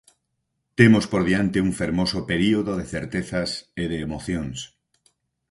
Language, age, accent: Galician, 50-59, Oriental (común en zona oriental)